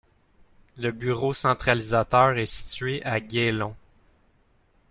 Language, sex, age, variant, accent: French, male, 19-29, Français d'Amérique du Nord, Français du Canada